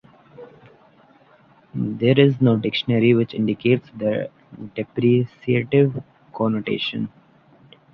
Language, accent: English, India and South Asia (India, Pakistan, Sri Lanka)